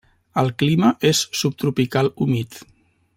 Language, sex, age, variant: Catalan, male, 50-59, Central